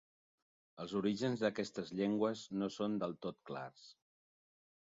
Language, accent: Catalan, Neutre